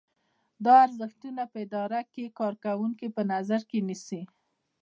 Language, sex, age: Pashto, female, 30-39